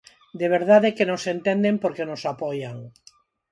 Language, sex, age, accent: Galician, female, 50-59, Neofalante